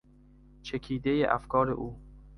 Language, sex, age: Persian, male, 19-29